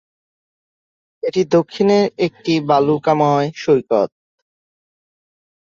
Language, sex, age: Bengali, male, 19-29